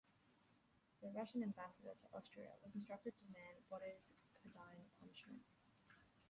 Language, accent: English, Australian English